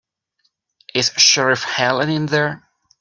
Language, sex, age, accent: English, male, 30-39, United States English